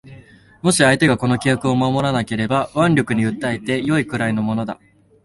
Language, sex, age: Japanese, male, 19-29